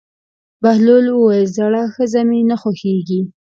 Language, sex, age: Pashto, female, 19-29